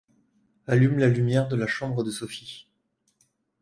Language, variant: French, Français de métropole